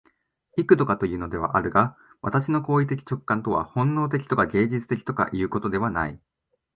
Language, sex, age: Japanese, male, 19-29